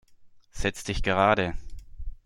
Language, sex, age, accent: German, male, 30-39, Deutschland Deutsch